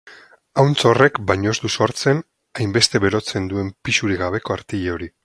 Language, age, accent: Basque, 40-49, Mendebalekoa (Araba, Bizkaia, Gipuzkoako mendebaleko herri batzuk)